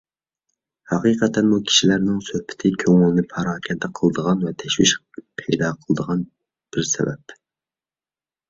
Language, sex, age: Uyghur, male, 19-29